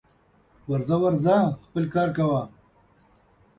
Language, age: Pashto, 50-59